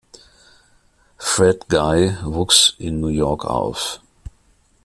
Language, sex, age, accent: German, male, 50-59, Deutschland Deutsch